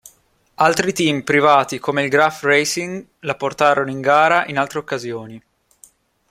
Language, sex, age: Italian, male, 19-29